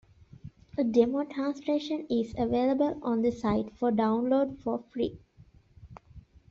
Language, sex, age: English, female, 19-29